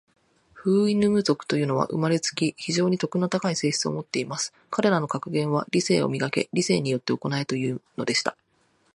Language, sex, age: Japanese, female, 30-39